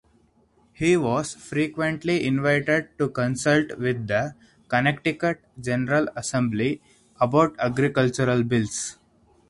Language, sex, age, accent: English, male, 19-29, India and South Asia (India, Pakistan, Sri Lanka)